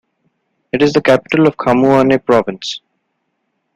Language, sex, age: English, male, 19-29